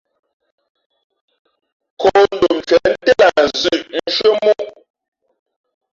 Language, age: Fe'fe', 50-59